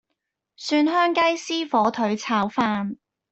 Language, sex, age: Cantonese, female, 19-29